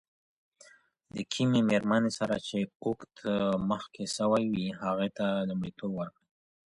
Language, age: Pashto, 19-29